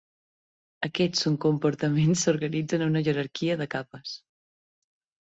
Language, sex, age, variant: Catalan, female, 19-29, Balear